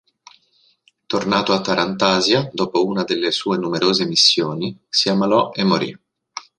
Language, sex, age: Italian, male, 30-39